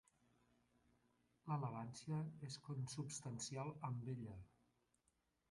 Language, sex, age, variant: Catalan, male, 60-69, Central